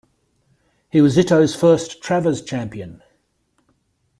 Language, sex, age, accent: English, male, 50-59, Australian English